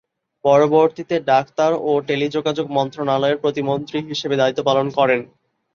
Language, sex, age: Bengali, male, 19-29